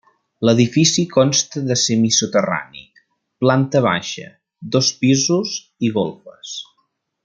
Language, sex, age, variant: Catalan, male, 30-39, Central